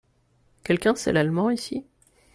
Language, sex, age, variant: French, male, 19-29, Français de métropole